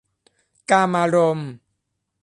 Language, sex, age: Thai, male, under 19